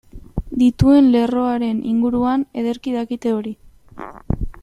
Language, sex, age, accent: Basque, female, under 19, Mendebalekoa (Araba, Bizkaia, Gipuzkoako mendebaleko herri batzuk)